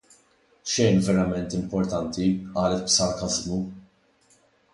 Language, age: Maltese, 19-29